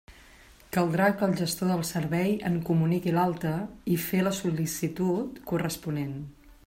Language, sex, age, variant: Catalan, female, 40-49, Central